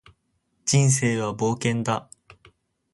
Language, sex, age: Japanese, male, under 19